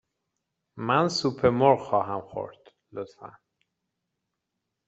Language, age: Persian, 30-39